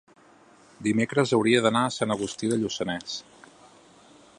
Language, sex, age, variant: Catalan, male, 30-39, Central